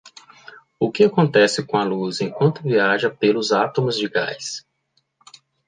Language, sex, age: Portuguese, male, 30-39